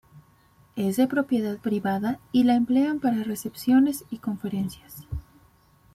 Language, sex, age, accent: Spanish, female, 30-39, México